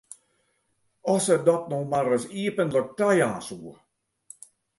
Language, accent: Western Frisian, Klaaifrysk